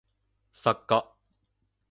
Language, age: Japanese, 19-29